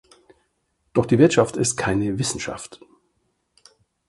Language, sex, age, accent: German, male, 50-59, Deutschland Deutsch